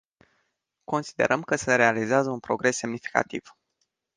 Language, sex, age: Romanian, male, 19-29